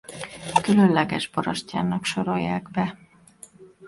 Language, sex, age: Hungarian, female, 50-59